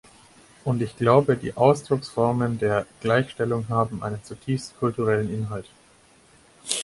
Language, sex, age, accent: German, male, 19-29, Deutschland Deutsch